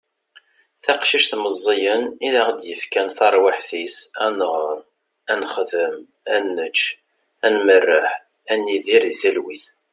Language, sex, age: Kabyle, male, 30-39